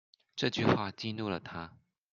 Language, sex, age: Chinese, male, 19-29